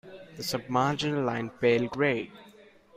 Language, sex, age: English, male, 19-29